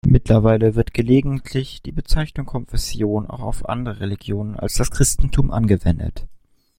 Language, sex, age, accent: German, male, 19-29, Deutschland Deutsch